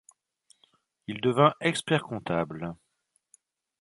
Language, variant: French, Français de métropole